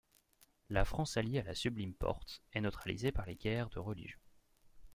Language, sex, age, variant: French, male, 19-29, Français de métropole